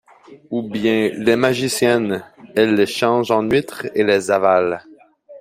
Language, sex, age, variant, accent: French, male, 30-39, Français d'Amérique du Nord, Français du Canada